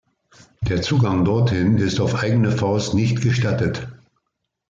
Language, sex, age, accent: German, male, 60-69, Deutschland Deutsch